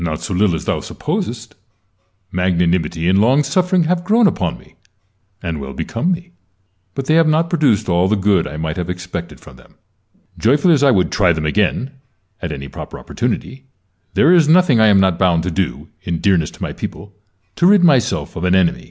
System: none